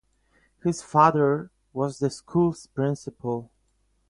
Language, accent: English, Slavic; polish